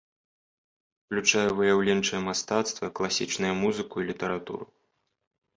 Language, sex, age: Belarusian, male, 30-39